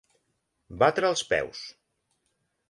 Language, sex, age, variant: Catalan, male, 40-49, Central